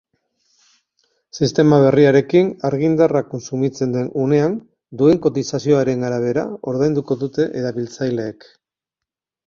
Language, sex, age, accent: Basque, male, 50-59, Mendebalekoa (Araba, Bizkaia, Gipuzkoako mendebaleko herri batzuk)